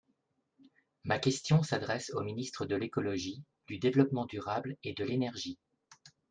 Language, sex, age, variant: French, male, 40-49, Français de métropole